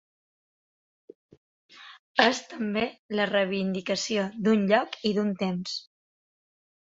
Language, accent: Catalan, mallorquí